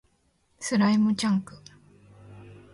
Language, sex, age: Japanese, female, 19-29